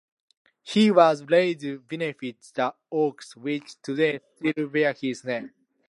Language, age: English, 19-29